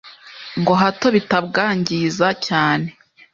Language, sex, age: Kinyarwanda, female, 19-29